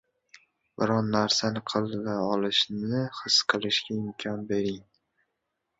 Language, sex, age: Uzbek, male, 19-29